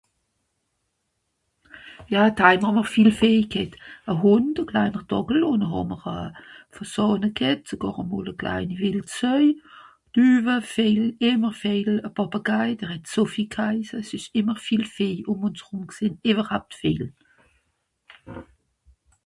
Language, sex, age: Swiss German, female, 60-69